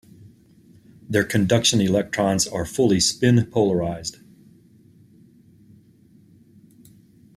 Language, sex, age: English, male, 60-69